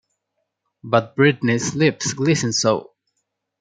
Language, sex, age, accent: English, male, 19-29, United States English